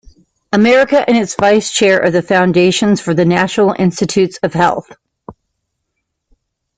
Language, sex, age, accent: English, female, 50-59, United States English